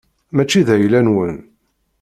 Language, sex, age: Kabyle, male, 50-59